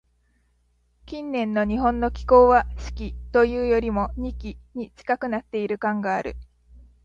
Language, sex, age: Japanese, female, 19-29